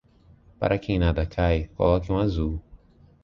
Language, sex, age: Portuguese, male, 19-29